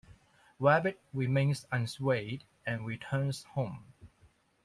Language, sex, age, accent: English, male, 19-29, Hong Kong English